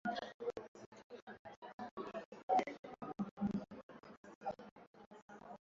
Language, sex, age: Swahili, male, 19-29